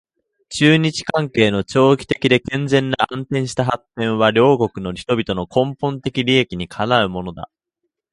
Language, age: Japanese, 19-29